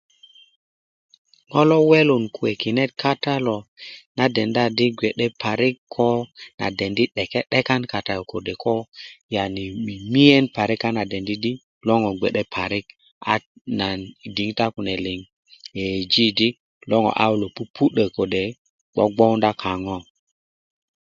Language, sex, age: Kuku, male, 30-39